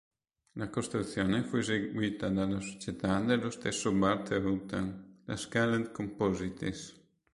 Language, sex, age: Italian, male, 19-29